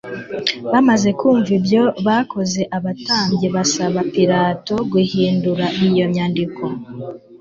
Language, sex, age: Kinyarwanda, female, 19-29